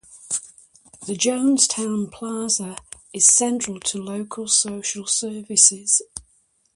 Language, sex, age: English, female, 60-69